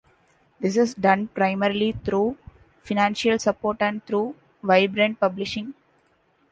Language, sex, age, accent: English, female, 19-29, India and South Asia (India, Pakistan, Sri Lanka)